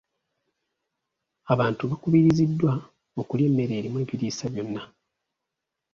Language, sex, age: Ganda, male, 30-39